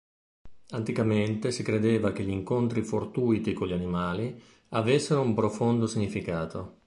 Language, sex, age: Italian, male, 50-59